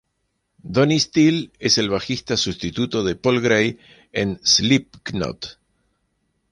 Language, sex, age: Spanish, male, 50-59